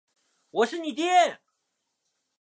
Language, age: Chinese, 19-29